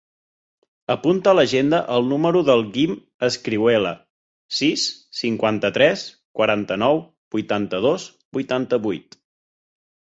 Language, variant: Catalan, Central